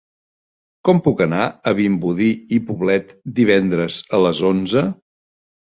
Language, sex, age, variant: Catalan, male, 60-69, Central